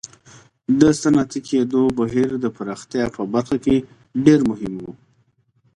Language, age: Pashto, 40-49